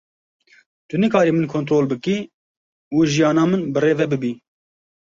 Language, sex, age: Kurdish, male, 19-29